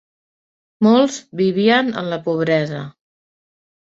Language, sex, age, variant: Catalan, female, 40-49, Central